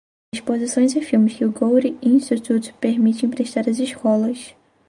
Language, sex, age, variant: Portuguese, female, 19-29, Portuguese (Brasil)